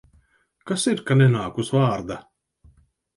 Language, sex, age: Latvian, male, 50-59